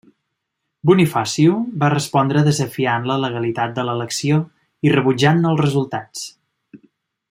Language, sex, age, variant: Catalan, male, 30-39, Central